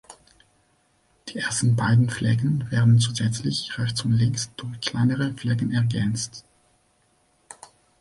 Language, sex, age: German, male, 30-39